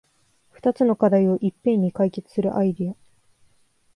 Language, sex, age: Japanese, female, 19-29